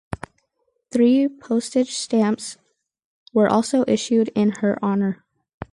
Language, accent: English, United States English